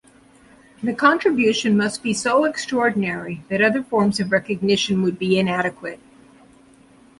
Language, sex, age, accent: English, female, 50-59, United States English